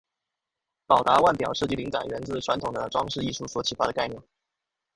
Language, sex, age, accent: Chinese, male, 19-29, 出生地：浙江省